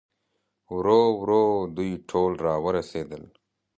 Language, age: Pashto, 30-39